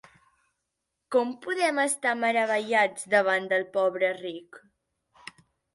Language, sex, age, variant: Catalan, female, under 19, Central